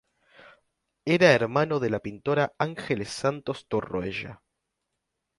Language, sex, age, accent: Spanish, male, under 19, Rioplatense: Argentina, Uruguay, este de Bolivia, Paraguay